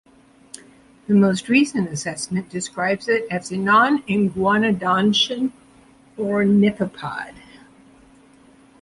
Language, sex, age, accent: English, female, 50-59, United States English